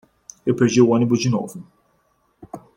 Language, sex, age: Portuguese, male, 19-29